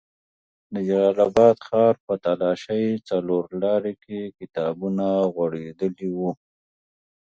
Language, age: Pashto, 30-39